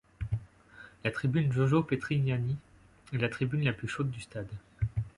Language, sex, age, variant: French, male, 19-29, Français de métropole